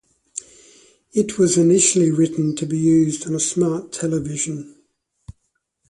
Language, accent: English, Australian English